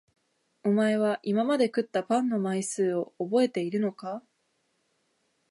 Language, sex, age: Japanese, female, 19-29